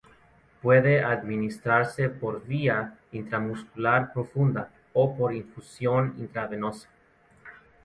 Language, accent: Spanish, México